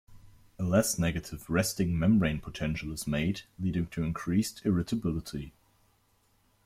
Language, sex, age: English, male, 19-29